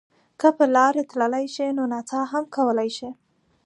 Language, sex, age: Pashto, female, 19-29